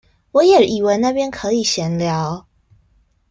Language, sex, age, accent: Chinese, female, 19-29, 出生地：臺北市